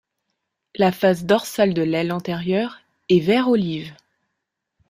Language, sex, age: French, female, 30-39